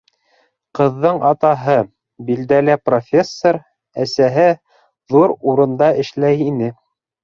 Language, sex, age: Bashkir, male, 30-39